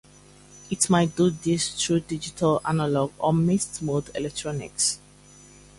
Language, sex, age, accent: English, female, 30-39, England English